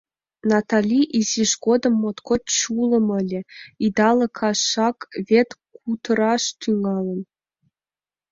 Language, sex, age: Mari, female, 19-29